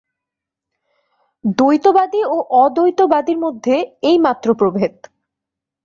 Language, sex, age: Bengali, female, 19-29